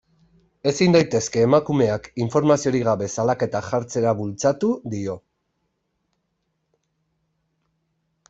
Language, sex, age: Basque, male, 40-49